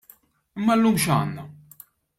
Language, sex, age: Maltese, male, 30-39